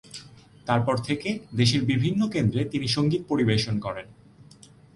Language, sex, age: Bengali, male, 30-39